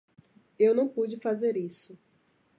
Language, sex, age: Portuguese, female, 40-49